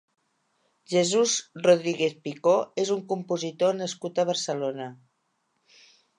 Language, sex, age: Catalan, female, 60-69